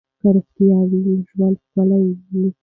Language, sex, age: Pashto, female, 19-29